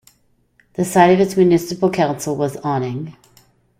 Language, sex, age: English, female, 50-59